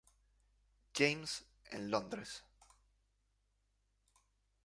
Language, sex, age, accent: Spanish, male, 19-29, España: Islas Canarias